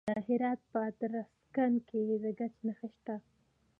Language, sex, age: Pashto, female, under 19